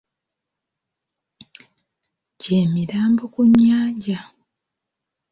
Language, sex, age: Ganda, female, 19-29